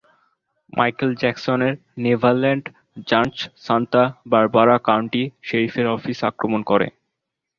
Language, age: Bengali, under 19